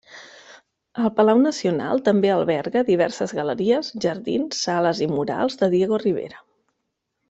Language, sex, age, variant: Catalan, female, 40-49, Central